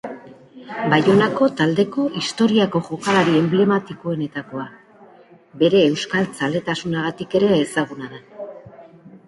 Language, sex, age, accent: Basque, female, 19-29, Mendebalekoa (Araba, Bizkaia, Gipuzkoako mendebaleko herri batzuk)